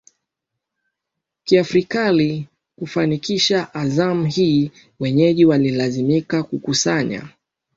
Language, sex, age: Swahili, male, 19-29